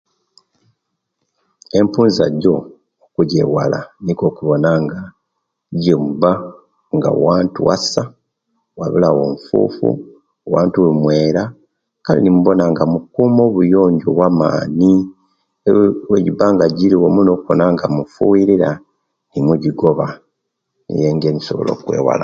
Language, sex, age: Kenyi, male, 40-49